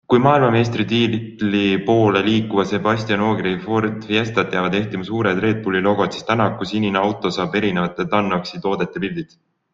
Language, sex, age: Estonian, male, 19-29